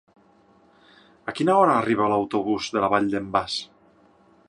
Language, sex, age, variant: Catalan, male, 30-39, Septentrional